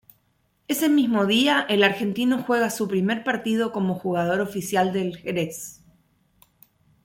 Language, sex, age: Spanish, female, 40-49